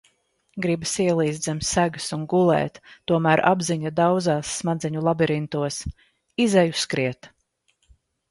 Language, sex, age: Latvian, female, 40-49